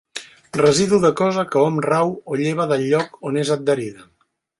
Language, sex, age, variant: Catalan, male, 50-59, Central